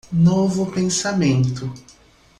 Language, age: Portuguese, 30-39